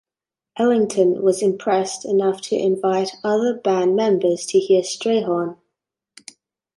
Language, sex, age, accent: English, female, under 19, Australian English